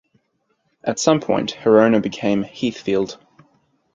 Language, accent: English, Australian English